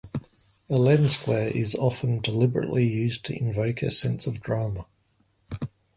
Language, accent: English, Australian English